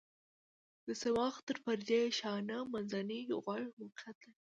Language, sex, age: Pashto, female, under 19